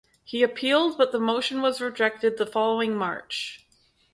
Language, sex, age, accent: English, female, 30-39, Canadian English